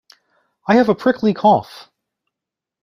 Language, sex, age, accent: English, male, 40-49, United States English